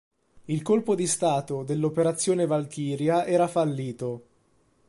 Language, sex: Italian, male